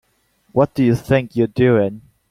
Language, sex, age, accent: English, male, 19-29, United States English